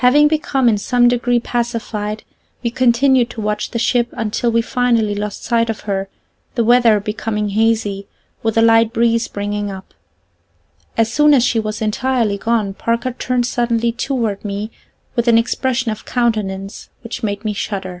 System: none